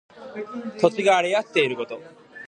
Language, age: Japanese, 19-29